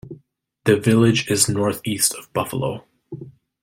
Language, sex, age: English, male, 19-29